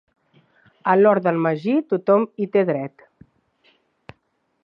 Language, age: Catalan, 40-49